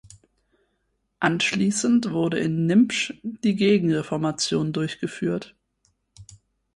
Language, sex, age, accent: German, female, 19-29, Deutschland Deutsch